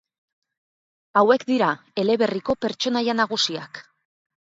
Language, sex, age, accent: Basque, female, 19-29, Erdialdekoa edo Nafarra (Gipuzkoa, Nafarroa)